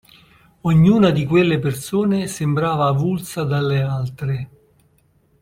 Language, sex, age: Italian, male, 50-59